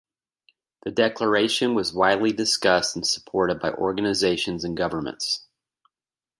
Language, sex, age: English, male, 40-49